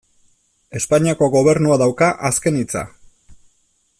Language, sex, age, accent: Basque, male, 40-49, Erdialdekoa edo Nafarra (Gipuzkoa, Nafarroa)